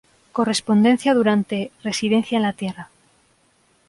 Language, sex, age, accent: Spanish, female, 30-39, España: Centro-Sur peninsular (Madrid, Toledo, Castilla-La Mancha)